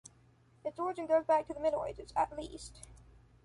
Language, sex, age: English, male, under 19